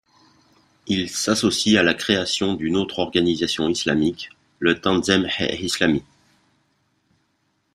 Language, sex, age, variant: French, male, 40-49, Français de métropole